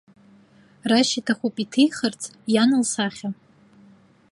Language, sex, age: Abkhazian, female, 19-29